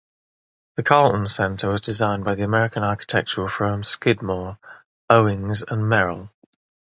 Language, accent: English, England English